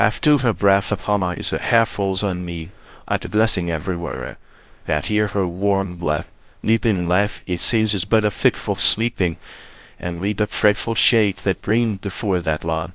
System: TTS, VITS